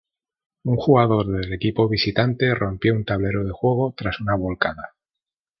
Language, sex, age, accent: Spanish, male, 30-39, España: Centro-Sur peninsular (Madrid, Toledo, Castilla-La Mancha)